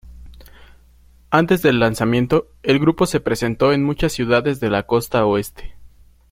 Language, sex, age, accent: Spanish, male, 19-29, México